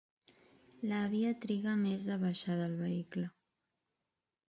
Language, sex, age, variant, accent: Catalan, female, 19-29, Central, central